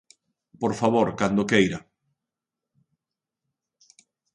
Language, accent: Galician, Central (gheada)